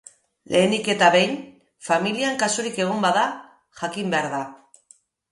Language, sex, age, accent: Basque, female, 40-49, Mendebalekoa (Araba, Bizkaia, Gipuzkoako mendebaleko herri batzuk)